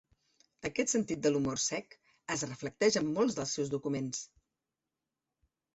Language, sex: Catalan, female